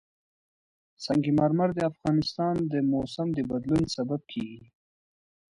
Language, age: Pashto, 19-29